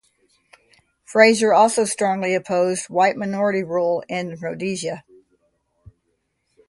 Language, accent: English, United States English